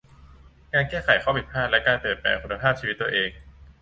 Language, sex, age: Thai, male, under 19